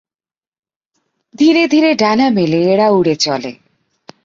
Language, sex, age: Bengali, female, 30-39